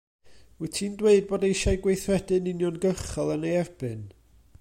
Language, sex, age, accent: Welsh, male, 40-49, Y Deyrnas Unedig Cymraeg